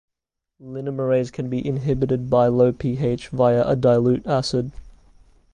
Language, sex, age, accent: English, male, 19-29, Australian English